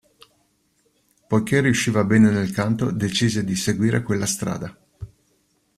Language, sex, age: Italian, male, 50-59